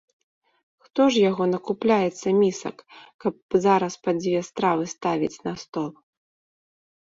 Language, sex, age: Belarusian, female, 40-49